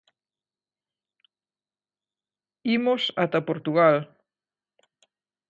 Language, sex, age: Galician, female, 60-69